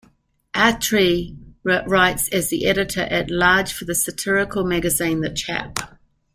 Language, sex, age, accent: English, female, 60-69, New Zealand English